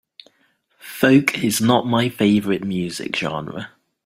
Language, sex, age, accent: English, male, 30-39, England English